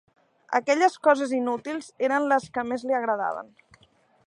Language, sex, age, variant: Catalan, female, 30-39, Central